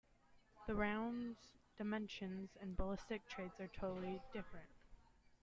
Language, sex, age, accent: English, female, 19-29, United States English